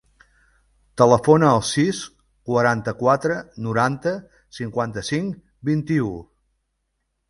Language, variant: Catalan, Central